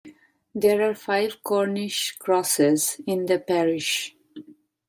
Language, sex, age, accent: English, female, 30-39, India and South Asia (India, Pakistan, Sri Lanka)